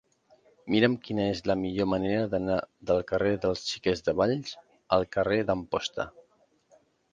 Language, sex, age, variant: Catalan, male, 40-49, Central